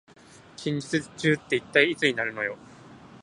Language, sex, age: Japanese, male, 19-29